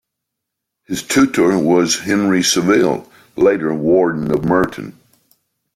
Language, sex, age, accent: English, male, 60-69, United States English